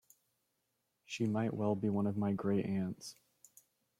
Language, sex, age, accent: English, male, 19-29, United States English